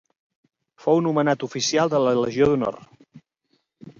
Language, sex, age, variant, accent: Catalan, male, 40-49, Central, central